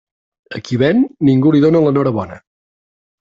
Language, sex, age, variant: Catalan, male, 40-49, Central